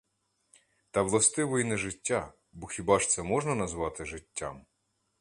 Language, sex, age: Ukrainian, male, 30-39